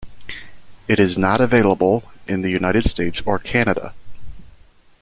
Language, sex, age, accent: English, male, 19-29, United States English